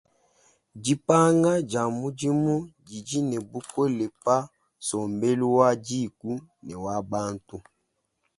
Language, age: Luba-Lulua, 19-29